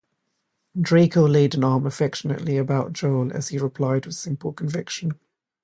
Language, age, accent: English, 19-29, England English; London English